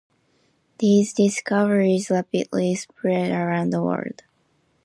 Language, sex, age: English, female, 19-29